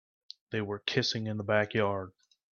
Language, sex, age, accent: English, male, 19-29, United States English